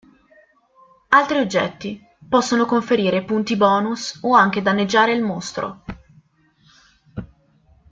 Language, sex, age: Italian, female, under 19